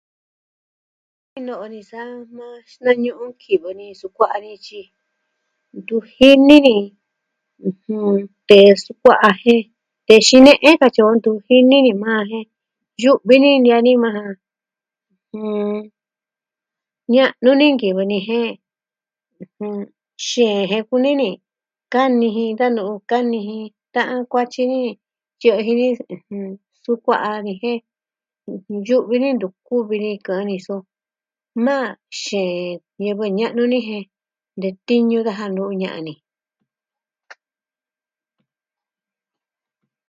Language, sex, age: Southwestern Tlaxiaco Mixtec, female, 60-69